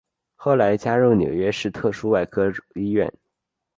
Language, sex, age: Chinese, male, under 19